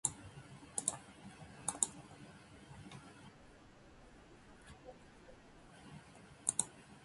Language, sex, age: Japanese, female, 40-49